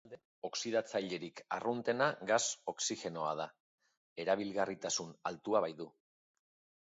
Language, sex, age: Basque, male, 40-49